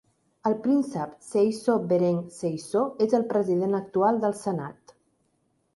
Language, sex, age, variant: Catalan, female, 40-49, Central